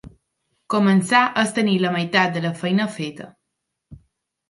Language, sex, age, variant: Catalan, female, under 19, Balear